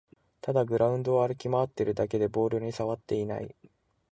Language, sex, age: Japanese, male, 19-29